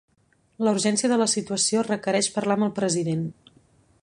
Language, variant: Catalan, Central